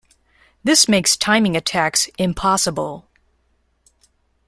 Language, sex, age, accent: English, female, 30-39, United States English